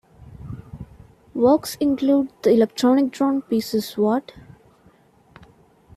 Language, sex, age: English, female, 19-29